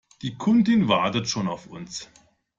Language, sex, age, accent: German, male, 50-59, Deutschland Deutsch